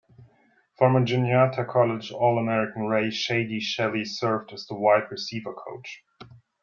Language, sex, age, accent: English, male, 30-39, United States English